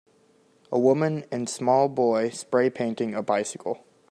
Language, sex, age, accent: English, male, under 19, United States English